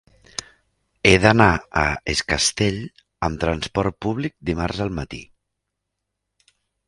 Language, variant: Catalan, Nord-Occidental